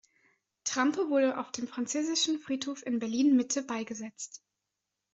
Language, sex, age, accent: German, female, 19-29, Deutschland Deutsch